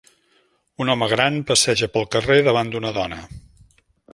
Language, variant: Catalan, Central